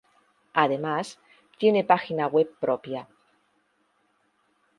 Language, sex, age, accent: Spanish, female, 50-59, España: Centro-Sur peninsular (Madrid, Toledo, Castilla-La Mancha)